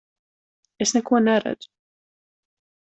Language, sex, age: Latvian, female, under 19